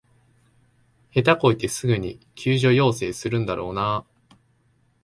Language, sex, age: Japanese, male, 19-29